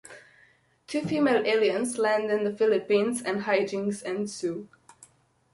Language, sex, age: English, male, 19-29